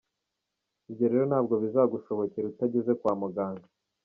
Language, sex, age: Kinyarwanda, male, 19-29